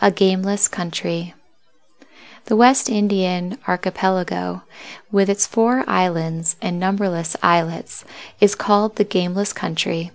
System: none